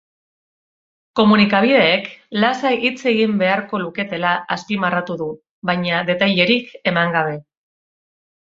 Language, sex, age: Basque, female, 40-49